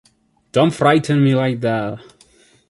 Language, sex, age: English, male, 19-29